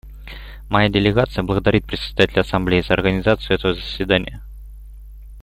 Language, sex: Russian, male